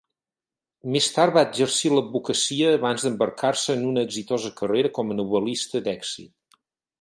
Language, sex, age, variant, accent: Catalan, male, 50-59, Central, Girona